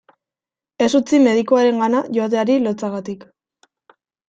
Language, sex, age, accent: Basque, female, 19-29, Mendebalekoa (Araba, Bizkaia, Gipuzkoako mendebaleko herri batzuk)